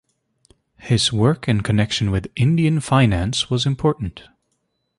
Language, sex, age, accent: English, male, 19-29, United States English